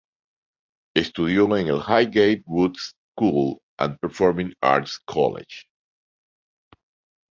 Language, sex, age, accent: Spanish, male, 60-69, Caribe: Cuba, Venezuela, Puerto Rico, República Dominicana, Panamá, Colombia caribeña, México caribeño, Costa del golfo de México